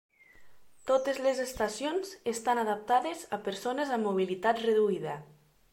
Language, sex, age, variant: Catalan, female, 19-29, Nord-Occidental